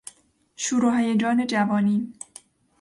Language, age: Persian, 30-39